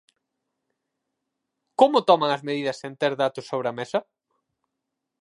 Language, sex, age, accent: Galician, male, 19-29, Central (gheada)